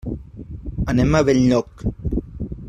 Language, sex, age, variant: Catalan, male, 40-49, Central